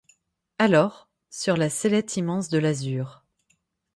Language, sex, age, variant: French, female, 30-39, Français de métropole